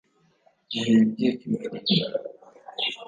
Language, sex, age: Kinyarwanda, male, 19-29